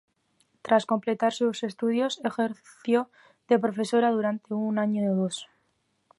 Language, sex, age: Spanish, female, under 19